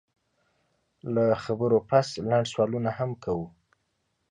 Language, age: Pashto, 19-29